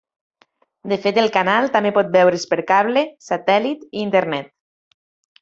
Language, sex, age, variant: Catalan, female, 30-39, Nord-Occidental